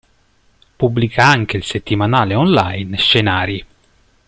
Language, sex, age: Italian, male, 40-49